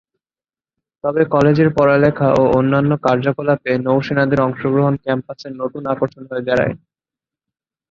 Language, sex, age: Bengali, male, 19-29